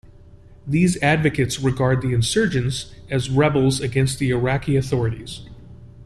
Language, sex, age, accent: English, male, 30-39, United States English